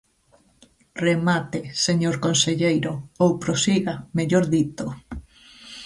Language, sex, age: Galician, female, 40-49